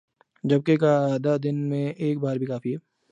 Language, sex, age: Urdu, male, 19-29